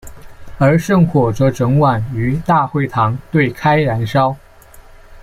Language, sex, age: Chinese, male, 19-29